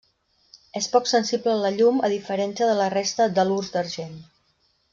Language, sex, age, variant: Catalan, female, 50-59, Central